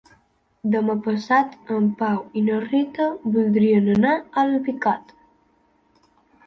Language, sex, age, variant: Catalan, female, under 19, Central